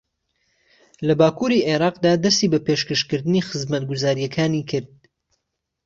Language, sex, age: Central Kurdish, male, 19-29